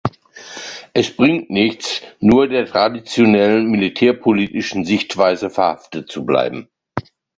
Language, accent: German, Deutschland Deutsch